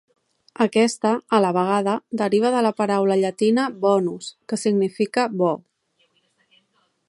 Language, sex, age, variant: Catalan, female, 40-49, Central